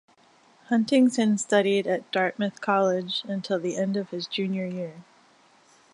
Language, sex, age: English, female, 40-49